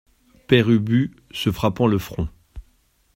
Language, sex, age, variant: French, male, 50-59, Français de métropole